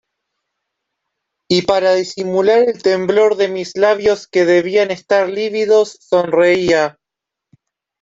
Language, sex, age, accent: Spanish, male, 19-29, Rioplatense: Argentina, Uruguay, este de Bolivia, Paraguay